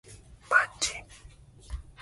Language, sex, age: Japanese, male, 19-29